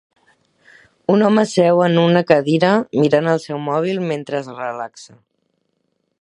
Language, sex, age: Catalan, female, 30-39